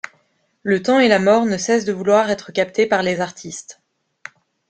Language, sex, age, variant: French, female, 30-39, Français de métropole